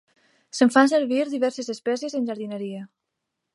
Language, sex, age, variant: Catalan, female, under 19, Alacantí